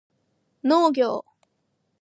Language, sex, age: Japanese, female, 19-29